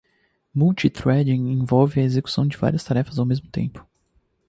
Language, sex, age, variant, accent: Portuguese, male, 19-29, Portuguese (Brasil), Paulista